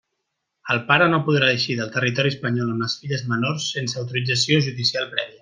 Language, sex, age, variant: Catalan, male, 30-39, Central